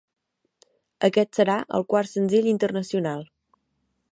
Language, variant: Catalan, Central